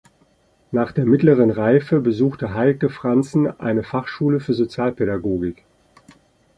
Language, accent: German, Deutschland Deutsch